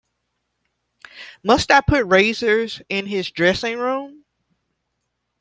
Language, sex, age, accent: English, female, 30-39, United States English